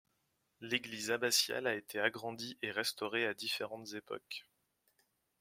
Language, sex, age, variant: French, male, 19-29, Français de métropole